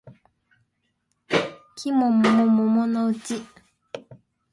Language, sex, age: Japanese, female, 19-29